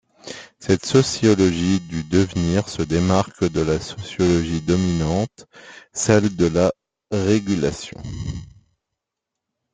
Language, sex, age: French, male, 30-39